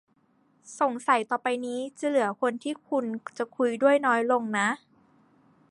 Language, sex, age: Thai, female, 19-29